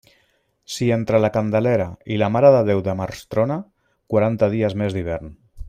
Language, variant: Catalan, Central